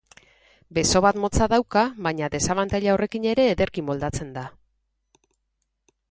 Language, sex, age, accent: Basque, female, 40-49, Mendebalekoa (Araba, Bizkaia, Gipuzkoako mendebaleko herri batzuk)